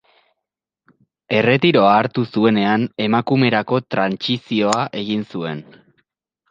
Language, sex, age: Basque, male, 30-39